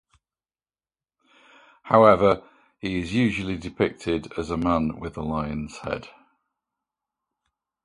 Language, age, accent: English, 60-69, England English